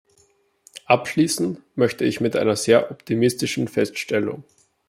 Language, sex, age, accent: German, male, 19-29, Österreichisches Deutsch